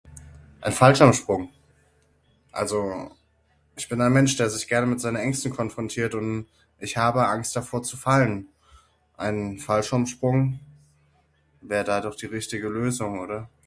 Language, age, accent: German, 30-39, Deutschland Deutsch